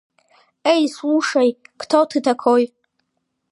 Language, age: Russian, under 19